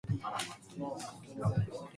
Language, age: Cantonese, 19-29